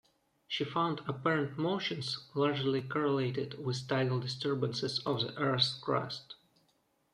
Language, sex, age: English, male, 19-29